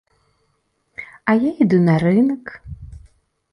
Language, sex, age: Belarusian, female, 30-39